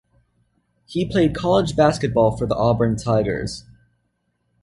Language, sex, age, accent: English, male, under 19, United States English